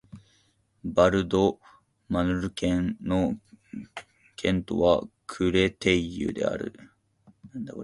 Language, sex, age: Japanese, male, 19-29